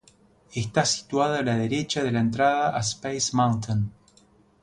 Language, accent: Spanish, Rioplatense: Argentina, Uruguay, este de Bolivia, Paraguay